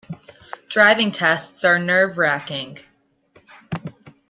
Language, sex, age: English, female, 19-29